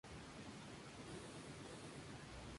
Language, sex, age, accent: Spanish, male, 19-29, México